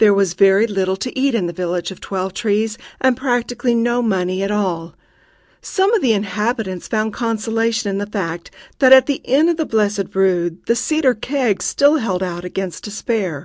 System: none